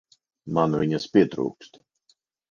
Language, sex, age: Latvian, male, 50-59